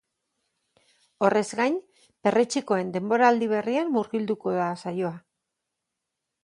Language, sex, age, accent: Basque, female, 50-59, Mendebalekoa (Araba, Bizkaia, Gipuzkoako mendebaleko herri batzuk)